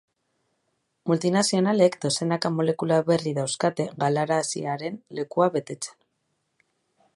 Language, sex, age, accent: Basque, female, 30-39, Mendebalekoa (Araba, Bizkaia, Gipuzkoako mendebaleko herri batzuk)